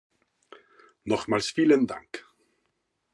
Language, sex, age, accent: German, male, 30-39, Österreichisches Deutsch